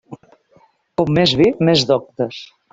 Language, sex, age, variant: Catalan, female, 40-49, Septentrional